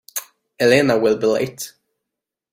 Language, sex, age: English, male, 19-29